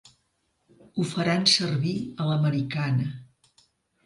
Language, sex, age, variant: Catalan, female, 60-69, Central